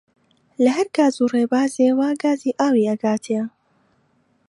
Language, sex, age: Central Kurdish, female, 19-29